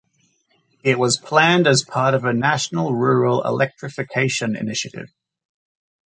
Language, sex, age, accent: English, male, 30-39, Australian English